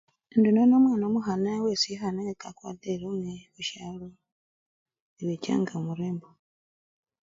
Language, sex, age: Luyia, male, 30-39